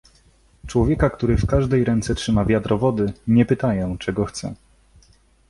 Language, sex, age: Polish, male, 19-29